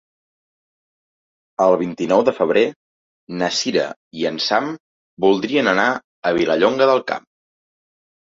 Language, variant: Catalan, Central